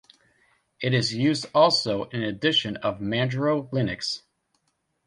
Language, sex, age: English, male, 19-29